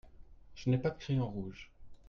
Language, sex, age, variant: French, male, 30-39, Français de métropole